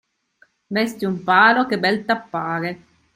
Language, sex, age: Italian, female, 30-39